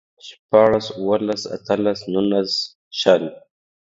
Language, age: Pashto, 30-39